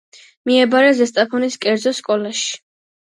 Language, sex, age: Georgian, female, under 19